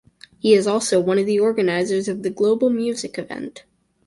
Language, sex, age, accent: English, male, under 19, Canadian English